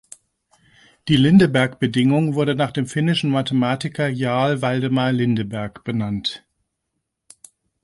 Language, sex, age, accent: German, male, 50-59, Deutschland Deutsch